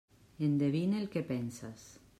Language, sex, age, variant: Catalan, female, 40-49, Central